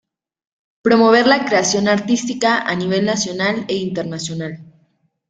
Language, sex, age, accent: Spanish, female, 19-29, México